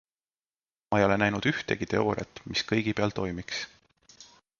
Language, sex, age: Estonian, male, 30-39